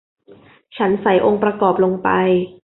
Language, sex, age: Thai, female, 19-29